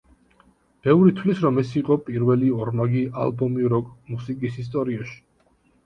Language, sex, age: Georgian, male, 19-29